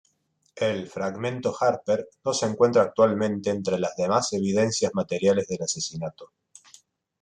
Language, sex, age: Spanish, male, 30-39